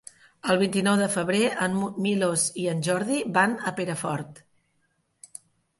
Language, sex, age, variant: Catalan, female, 40-49, Central